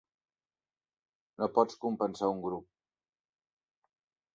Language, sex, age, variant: Catalan, male, 40-49, Central